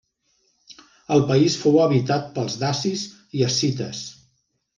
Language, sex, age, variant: Catalan, male, 50-59, Central